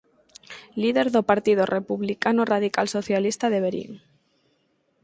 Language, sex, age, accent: Galician, female, 19-29, Oriental (común en zona oriental)